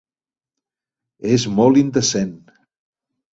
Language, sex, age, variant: Catalan, male, 70-79, Central